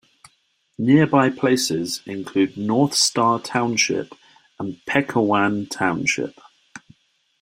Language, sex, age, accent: English, male, 30-39, England English